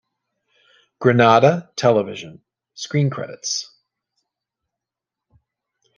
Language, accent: English, Canadian English